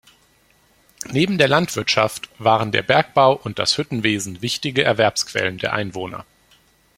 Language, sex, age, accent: German, male, 19-29, Deutschland Deutsch